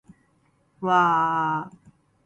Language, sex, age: Japanese, female, 19-29